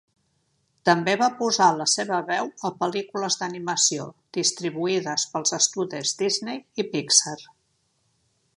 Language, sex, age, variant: Catalan, female, 70-79, Central